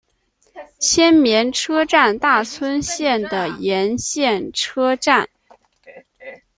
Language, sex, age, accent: Chinese, female, 19-29, 出生地：河南省